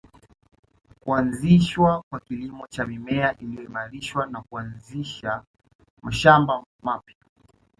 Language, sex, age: Swahili, male, 19-29